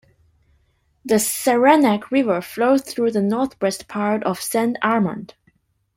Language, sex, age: English, female, 19-29